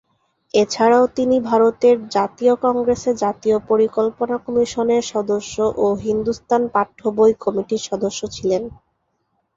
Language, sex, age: Bengali, female, 19-29